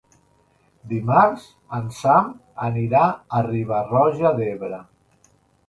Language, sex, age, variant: Catalan, male, 50-59, Central